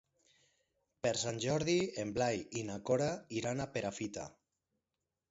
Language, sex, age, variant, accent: Catalan, male, 40-49, Valencià central, central; valencià